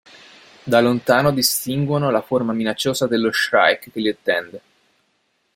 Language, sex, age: Italian, male, 19-29